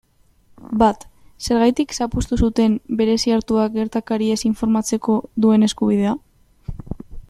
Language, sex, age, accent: Basque, female, under 19, Mendebalekoa (Araba, Bizkaia, Gipuzkoako mendebaleko herri batzuk)